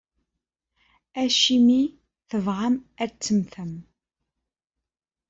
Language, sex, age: Kabyle, female, 30-39